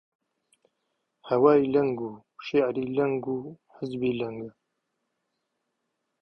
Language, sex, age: Central Kurdish, male, 19-29